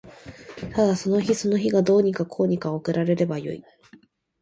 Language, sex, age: Japanese, female, 19-29